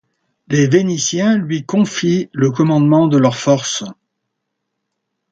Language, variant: French, Français de métropole